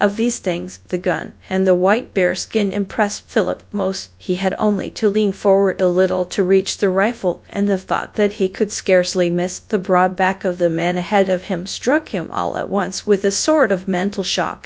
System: TTS, GradTTS